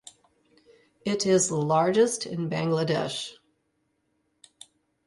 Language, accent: English, United States English